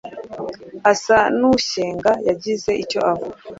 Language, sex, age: Kinyarwanda, female, 19-29